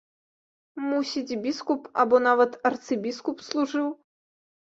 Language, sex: Belarusian, female